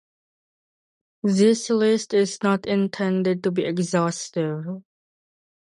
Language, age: English, under 19